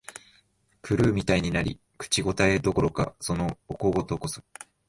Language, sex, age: Japanese, male, 19-29